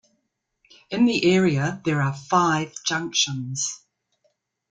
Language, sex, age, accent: English, female, 60-69, New Zealand English